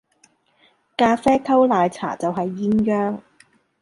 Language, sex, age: Cantonese, female, 40-49